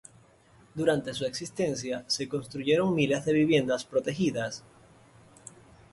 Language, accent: Spanish, América central; Caribe: Cuba, Venezuela, Puerto Rico, República Dominicana, Panamá, Colombia caribeña, México caribeño, Costa del golfo de México